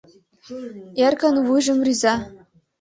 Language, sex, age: Mari, female, under 19